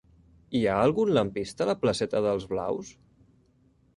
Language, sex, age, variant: Catalan, male, 19-29, Central